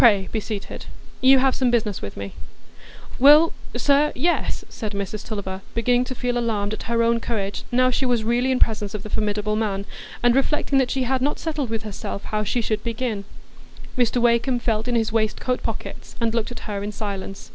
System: none